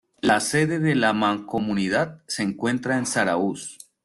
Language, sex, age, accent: Spanish, male, 30-39, Caribe: Cuba, Venezuela, Puerto Rico, República Dominicana, Panamá, Colombia caribeña, México caribeño, Costa del golfo de México